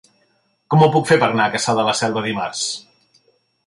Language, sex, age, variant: Catalan, male, 40-49, Central